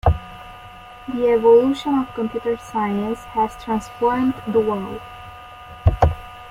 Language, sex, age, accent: English, female, 19-29, United States English